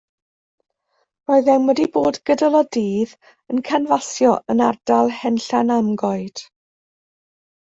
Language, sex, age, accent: Welsh, female, 50-59, Y Deyrnas Unedig Cymraeg